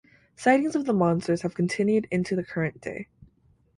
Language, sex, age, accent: English, female, 19-29, United States English